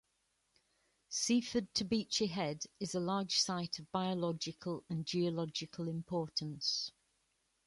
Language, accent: English, England English